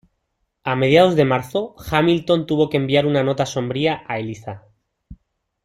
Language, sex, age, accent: Spanish, male, 30-39, España: Sur peninsular (Andalucia, Extremadura, Murcia)